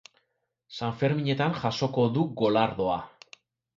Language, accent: Basque, Erdialdekoa edo Nafarra (Gipuzkoa, Nafarroa)